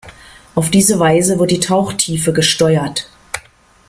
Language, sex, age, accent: German, female, 50-59, Deutschland Deutsch